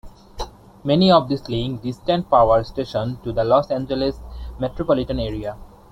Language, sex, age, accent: English, male, 19-29, India and South Asia (India, Pakistan, Sri Lanka)